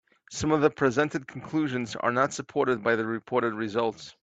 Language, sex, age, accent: English, male, 30-39, United States English